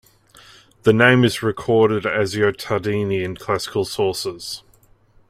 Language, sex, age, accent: English, male, 30-39, Australian English